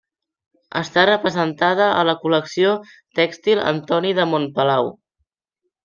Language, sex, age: Catalan, male, under 19